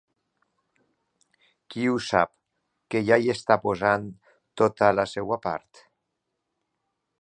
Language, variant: Catalan, Valencià central